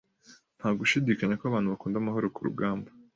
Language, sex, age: Kinyarwanda, male, 19-29